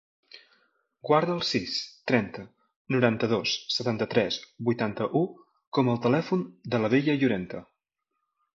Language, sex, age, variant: Catalan, male, 19-29, Central